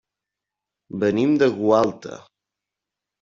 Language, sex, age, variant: Catalan, male, 19-29, Central